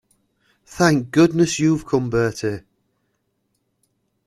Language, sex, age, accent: English, male, 40-49, England English